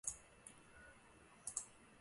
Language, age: Chinese, 19-29